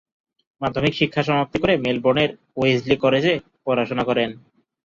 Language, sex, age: Bengali, male, 19-29